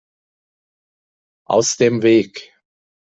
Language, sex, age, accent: German, male, 60-69, Deutschland Deutsch